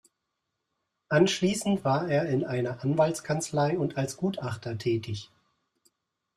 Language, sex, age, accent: German, male, 40-49, Deutschland Deutsch